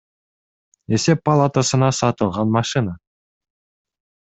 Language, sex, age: Kyrgyz, male, 19-29